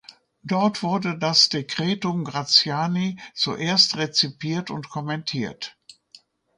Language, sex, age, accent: German, female, 70-79, Deutschland Deutsch